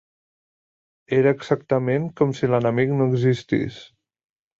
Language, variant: Catalan, Central